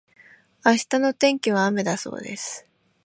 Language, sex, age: Japanese, female, 19-29